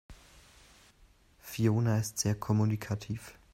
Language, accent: German, Deutschland Deutsch